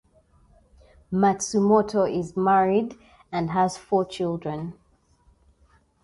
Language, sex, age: English, female, 19-29